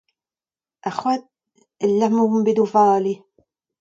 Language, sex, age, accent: Breton, female, 40-49, Kerneveg